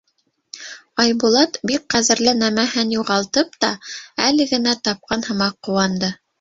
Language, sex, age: Bashkir, female, 30-39